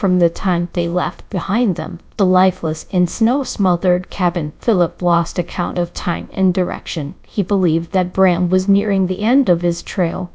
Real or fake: fake